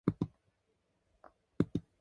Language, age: English, under 19